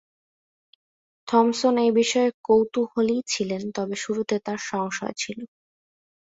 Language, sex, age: Bengali, female, 19-29